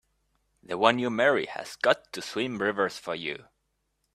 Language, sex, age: English, male, 30-39